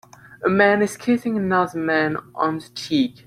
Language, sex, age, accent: English, male, under 19, England English